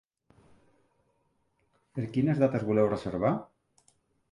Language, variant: Catalan, Central